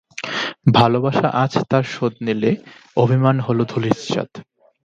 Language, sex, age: Bengali, male, 19-29